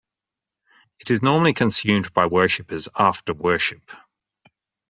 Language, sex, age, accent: English, male, 40-49, Australian English